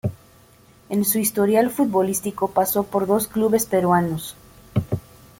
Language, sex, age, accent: Spanish, female, 30-39, México